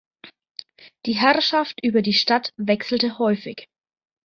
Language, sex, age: German, female, 30-39